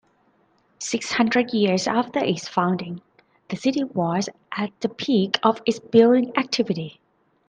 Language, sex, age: English, female, 30-39